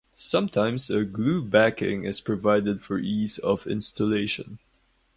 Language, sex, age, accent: English, male, 19-29, Filipino